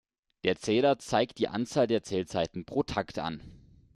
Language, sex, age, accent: German, male, 19-29, Deutschland Deutsch